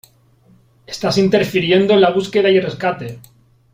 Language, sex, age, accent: Spanish, male, 40-49, España: Sur peninsular (Andalucia, Extremadura, Murcia)